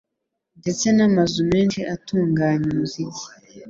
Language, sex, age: Kinyarwanda, female, 19-29